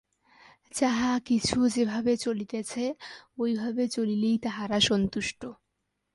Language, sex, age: Bengali, female, 19-29